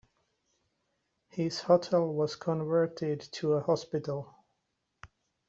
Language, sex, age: English, male, 40-49